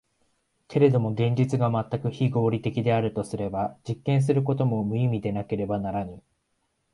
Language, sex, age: Japanese, male, 19-29